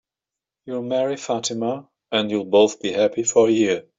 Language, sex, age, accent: English, male, 50-59, United States English